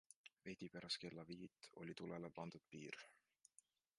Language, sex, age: Estonian, male, 19-29